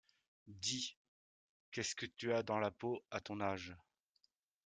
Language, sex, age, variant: French, male, 30-39, Français de métropole